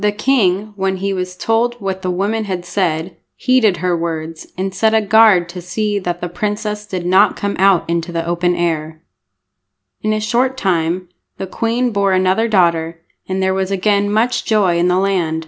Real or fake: real